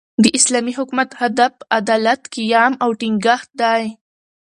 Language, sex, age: Pashto, female, under 19